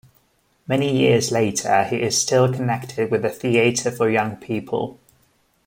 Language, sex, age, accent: English, male, 19-29, England English